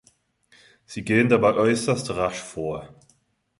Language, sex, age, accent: German, male, 30-39, Schweizerdeutsch